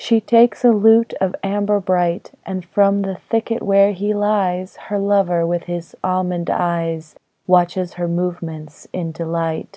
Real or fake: real